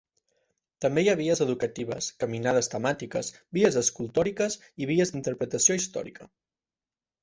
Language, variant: Catalan, Central